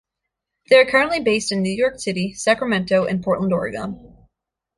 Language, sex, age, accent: English, female, 19-29, United States English